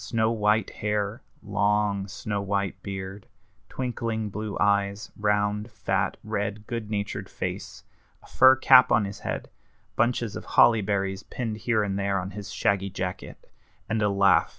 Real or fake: real